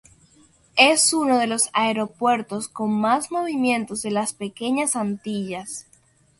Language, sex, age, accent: Spanish, female, under 19, Caribe: Cuba, Venezuela, Puerto Rico, República Dominicana, Panamá, Colombia caribeña, México caribeño, Costa del golfo de México